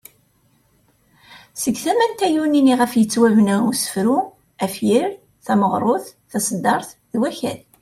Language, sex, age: Kabyle, female, 40-49